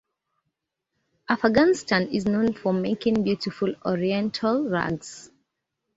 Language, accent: English, England English